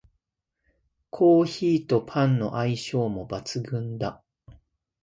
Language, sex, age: Japanese, male, 30-39